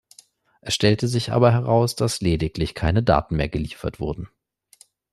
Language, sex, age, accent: German, male, 19-29, Deutschland Deutsch